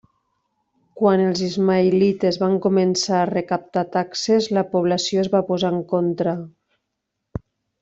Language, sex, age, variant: Catalan, female, 40-49, Nord-Occidental